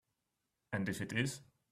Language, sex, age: English, male, 19-29